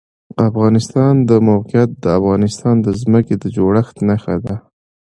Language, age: Pashto, 19-29